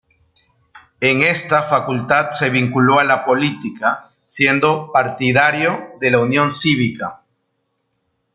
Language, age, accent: Spanish, 40-49, Andino-Pacífico: Colombia, Perú, Ecuador, oeste de Bolivia y Venezuela andina